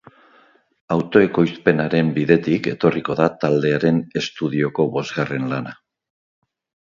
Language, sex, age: Basque, male, 60-69